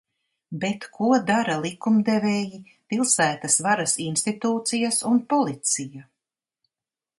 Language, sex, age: Latvian, female, 60-69